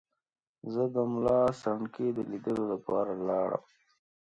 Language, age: Pashto, 30-39